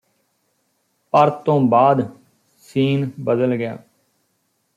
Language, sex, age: Punjabi, male, 30-39